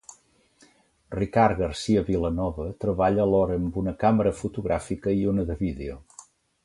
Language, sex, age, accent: Catalan, male, 60-69, Oriental